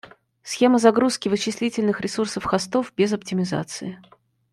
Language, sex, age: Russian, female, 30-39